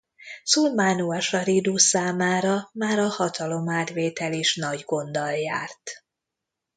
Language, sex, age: Hungarian, female, 50-59